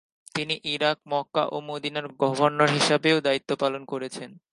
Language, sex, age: Bengali, male, 19-29